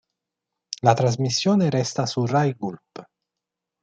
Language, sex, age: Italian, male, 40-49